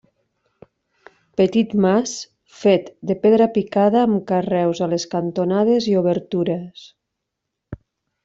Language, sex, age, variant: Catalan, female, 40-49, Nord-Occidental